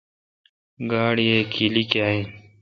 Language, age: Kalkoti, 19-29